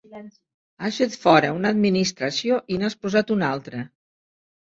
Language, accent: Catalan, Lleida